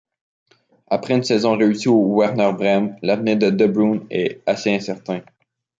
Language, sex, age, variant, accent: French, male, 19-29, Français d'Amérique du Nord, Français du Canada